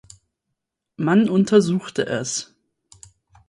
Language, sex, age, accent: German, female, 19-29, Deutschland Deutsch